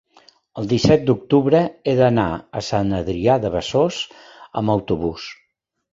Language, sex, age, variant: Catalan, male, 70-79, Central